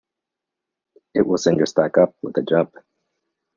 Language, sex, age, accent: English, male, 30-39, United States English